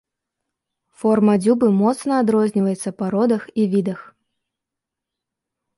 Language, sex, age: Belarusian, female, 19-29